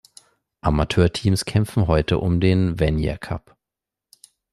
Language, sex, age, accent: German, male, 19-29, Deutschland Deutsch